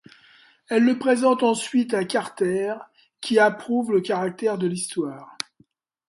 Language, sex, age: French, male, 60-69